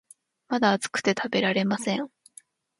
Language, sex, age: Japanese, female, 19-29